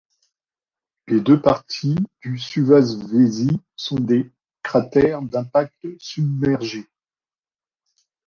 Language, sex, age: French, male, 50-59